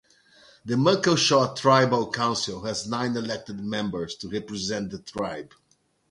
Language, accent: English, Brazilian